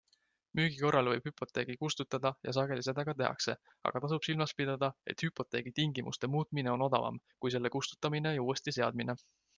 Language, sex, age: Estonian, male, 19-29